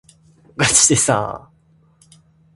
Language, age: Japanese, 19-29